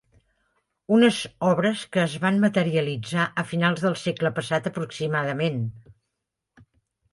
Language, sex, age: Catalan, female, 60-69